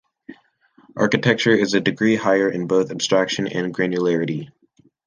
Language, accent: English, United States English